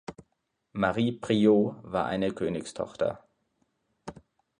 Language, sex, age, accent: German, male, 19-29, Deutschland Deutsch